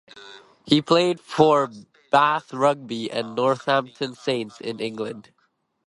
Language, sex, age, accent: English, female, under 19, United States English